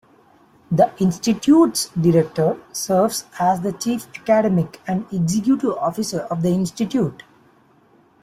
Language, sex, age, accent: English, male, 19-29, India and South Asia (India, Pakistan, Sri Lanka)